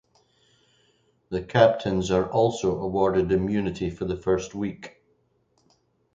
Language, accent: English, Scottish English